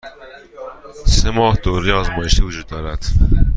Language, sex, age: Persian, male, 30-39